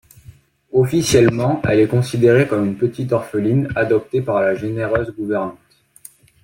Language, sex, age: French, male, under 19